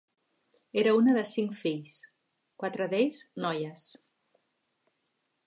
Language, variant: Catalan, Central